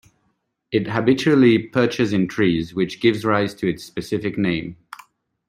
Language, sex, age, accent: English, male, 40-49, Malaysian English